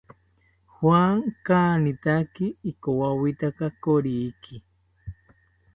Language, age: South Ucayali Ashéninka, 30-39